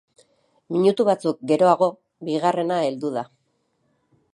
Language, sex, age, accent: Basque, female, 40-49, Erdialdekoa edo Nafarra (Gipuzkoa, Nafarroa)